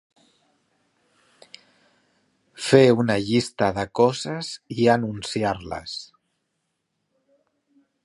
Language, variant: Catalan, Central